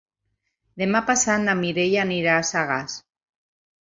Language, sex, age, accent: Catalan, female, 40-49, valencià